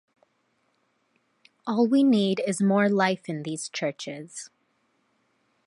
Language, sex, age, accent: English, female, 19-29, United States English